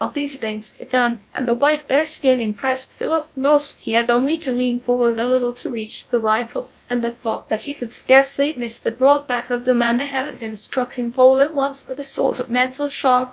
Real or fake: fake